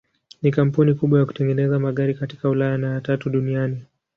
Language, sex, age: Swahili, male, 19-29